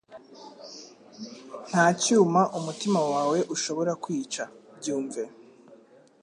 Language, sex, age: Kinyarwanda, male, 19-29